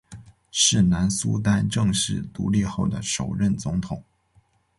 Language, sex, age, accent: Chinese, male, under 19, 出生地：黑龙江省